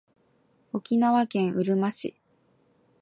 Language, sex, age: Japanese, female, 19-29